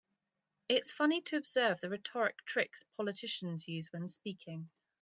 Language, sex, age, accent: English, female, 19-29, England English